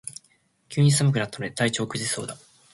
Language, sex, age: Japanese, male, 19-29